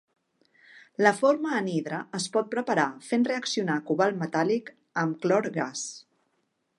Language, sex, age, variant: Catalan, female, 50-59, Central